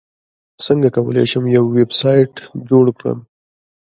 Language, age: Pashto, 19-29